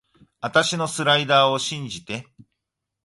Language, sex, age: Japanese, male, 40-49